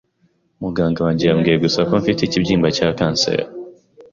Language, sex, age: Kinyarwanda, male, 19-29